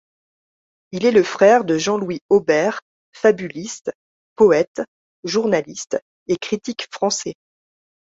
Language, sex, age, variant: French, female, 40-49, Français de métropole